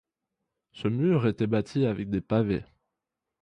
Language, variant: French, Français de métropole